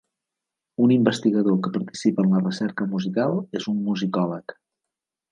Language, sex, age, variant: Catalan, male, 50-59, Central